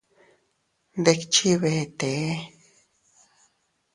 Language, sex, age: Teutila Cuicatec, female, 30-39